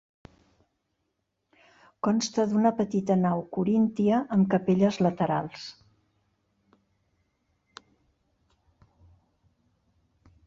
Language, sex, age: Catalan, female, 50-59